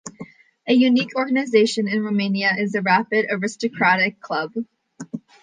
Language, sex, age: English, female, under 19